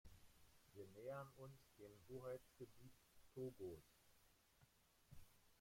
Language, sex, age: German, male, 50-59